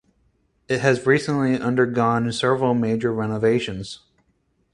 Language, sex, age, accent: English, male, 30-39, United States English